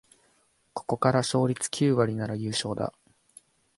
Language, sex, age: Japanese, male, 19-29